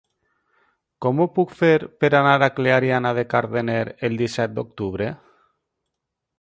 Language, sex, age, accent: Catalan, male, 30-39, valencià